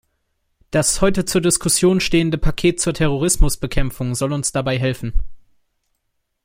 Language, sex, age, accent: German, male, 19-29, Deutschland Deutsch